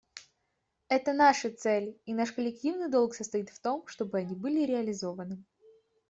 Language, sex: Russian, female